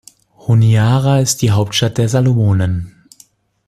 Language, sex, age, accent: German, male, 40-49, Deutschland Deutsch